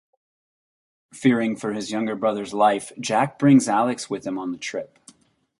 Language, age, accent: English, 30-39, United States English